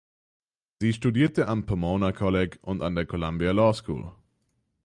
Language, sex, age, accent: German, male, under 19, Deutschland Deutsch; Österreichisches Deutsch